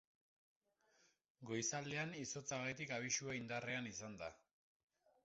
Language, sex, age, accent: Basque, female, 30-39, Mendebalekoa (Araba, Bizkaia, Gipuzkoako mendebaleko herri batzuk)